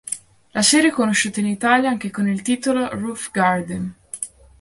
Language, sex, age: Italian, female, 19-29